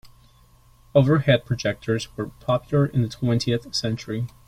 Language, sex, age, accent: English, male, 19-29, United States English